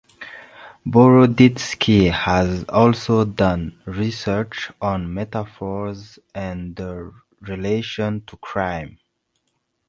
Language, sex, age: English, male, 30-39